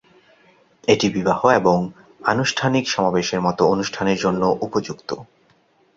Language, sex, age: Bengali, male, 30-39